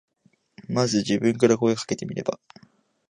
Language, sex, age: Japanese, male, 19-29